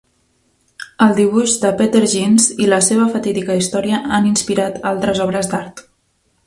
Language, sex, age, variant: Catalan, female, 19-29, Central